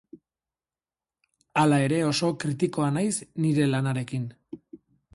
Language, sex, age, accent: Basque, male, 30-39, Mendebalekoa (Araba, Bizkaia, Gipuzkoako mendebaleko herri batzuk)